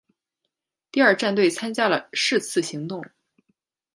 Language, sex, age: Chinese, female, 19-29